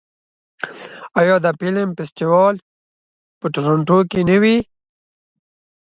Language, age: Pashto, 30-39